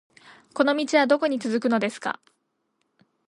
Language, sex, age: Japanese, female, 19-29